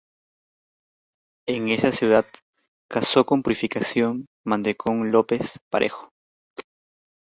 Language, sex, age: Spanish, male, under 19